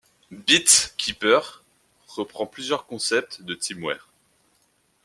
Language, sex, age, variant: French, male, 19-29, Français de métropole